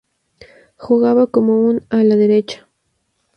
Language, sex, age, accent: Spanish, female, under 19, México